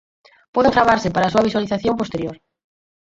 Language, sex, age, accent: Galician, female, 19-29, Atlántico (seseo e gheada)